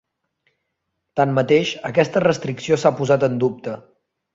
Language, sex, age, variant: Catalan, male, 19-29, Central